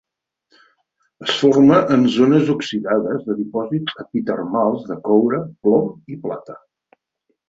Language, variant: Catalan, Central